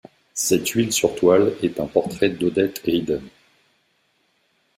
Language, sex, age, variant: French, male, 50-59, Français de métropole